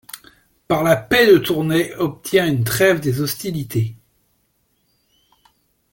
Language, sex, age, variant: French, male, 40-49, Français de métropole